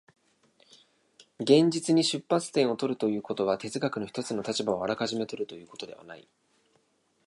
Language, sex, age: Japanese, male, 19-29